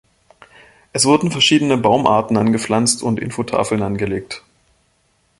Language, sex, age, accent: German, male, 30-39, Deutschland Deutsch